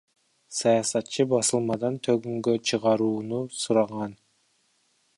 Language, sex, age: Kyrgyz, male, 19-29